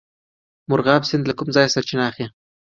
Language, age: Pashto, 19-29